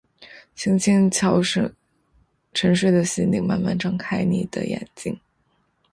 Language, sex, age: Chinese, female, 19-29